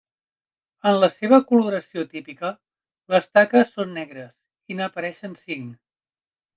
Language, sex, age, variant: Catalan, male, 30-39, Central